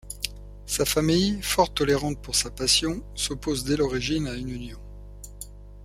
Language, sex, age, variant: French, male, 60-69, Français de métropole